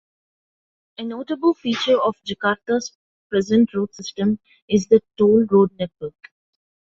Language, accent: English, India and South Asia (India, Pakistan, Sri Lanka)